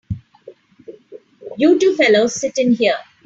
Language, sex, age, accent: English, female, 50-59, India and South Asia (India, Pakistan, Sri Lanka)